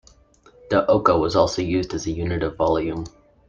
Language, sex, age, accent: English, male, 19-29, Canadian English